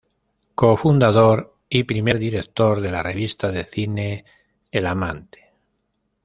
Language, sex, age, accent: Spanish, male, 50-59, España: Norte peninsular (Asturias, Castilla y León, Cantabria, País Vasco, Navarra, Aragón, La Rioja, Guadalajara, Cuenca)